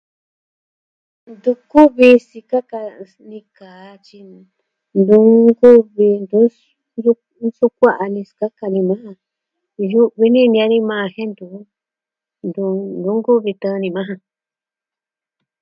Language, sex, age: Southwestern Tlaxiaco Mixtec, female, 60-69